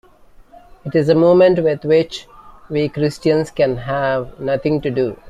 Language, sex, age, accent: English, male, 40-49, India and South Asia (India, Pakistan, Sri Lanka)